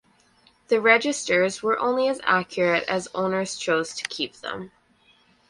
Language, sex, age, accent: English, female, 30-39, Canadian English